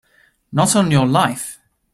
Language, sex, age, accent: English, male, 19-29, England English